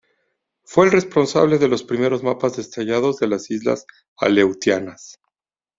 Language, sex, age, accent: Spanish, male, 40-49, México